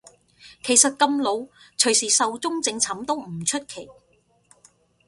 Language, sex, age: Cantonese, female, 50-59